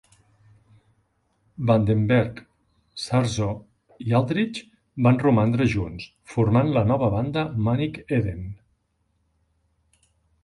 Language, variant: Catalan, Central